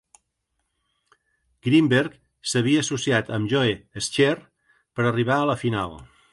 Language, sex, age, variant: Catalan, male, 60-69, Central